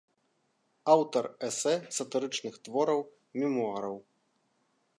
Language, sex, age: Belarusian, male, 40-49